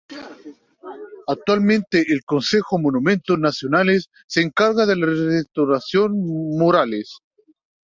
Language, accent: Spanish, Chileno: Chile, Cuyo